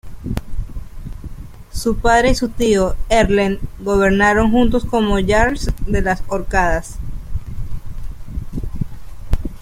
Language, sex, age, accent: Spanish, female, 19-29, Caribe: Cuba, Venezuela, Puerto Rico, República Dominicana, Panamá, Colombia caribeña, México caribeño, Costa del golfo de México